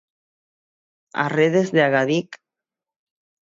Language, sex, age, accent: Galician, male, 19-29, Atlántico (seseo e gheada); Normativo (estándar)